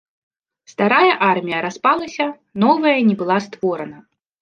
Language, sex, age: Belarusian, female, 30-39